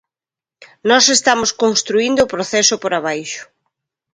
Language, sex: Galician, female